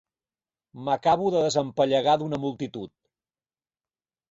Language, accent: Catalan, nord-oriental